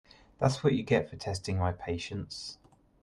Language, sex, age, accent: English, male, 30-39, England English